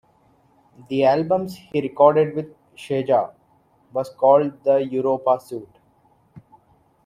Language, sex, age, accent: English, male, 19-29, India and South Asia (India, Pakistan, Sri Lanka)